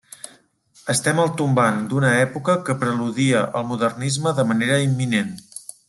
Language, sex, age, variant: Catalan, male, 40-49, Central